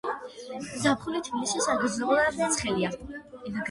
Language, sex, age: Georgian, female, under 19